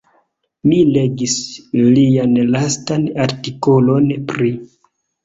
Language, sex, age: Esperanto, male, 30-39